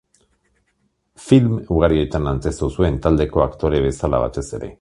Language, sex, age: Basque, male, 50-59